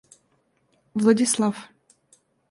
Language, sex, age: Russian, female, 19-29